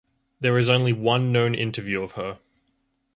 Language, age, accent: English, 19-29, Australian English